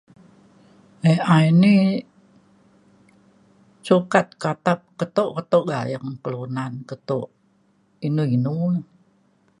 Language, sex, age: Mainstream Kenyah, female, 70-79